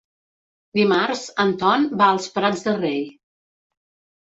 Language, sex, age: Catalan, female, 50-59